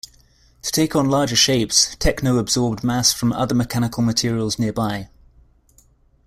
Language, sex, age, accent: English, male, 30-39, England English